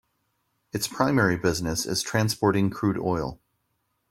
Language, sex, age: English, male, 30-39